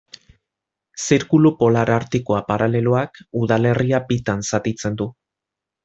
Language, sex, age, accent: Basque, male, 30-39, Mendebalekoa (Araba, Bizkaia, Gipuzkoako mendebaleko herri batzuk)